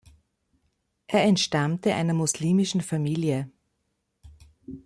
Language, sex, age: German, female, 50-59